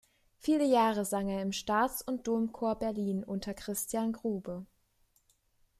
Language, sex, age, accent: German, female, 19-29, Deutschland Deutsch